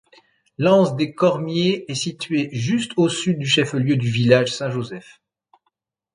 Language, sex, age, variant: French, male, 50-59, Français de métropole